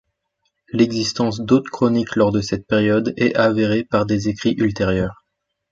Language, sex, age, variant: French, male, 19-29, Français de métropole